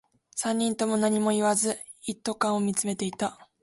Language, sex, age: Japanese, female, 19-29